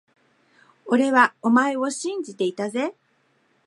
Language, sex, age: Japanese, female, 50-59